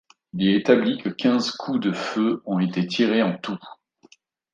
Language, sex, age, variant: French, male, 40-49, Français de métropole